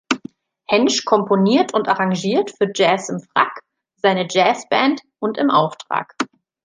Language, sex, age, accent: German, female, 30-39, Deutschland Deutsch